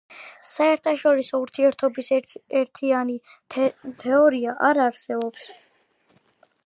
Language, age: Georgian, under 19